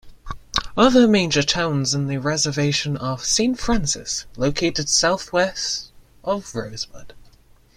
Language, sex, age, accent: English, male, under 19, England English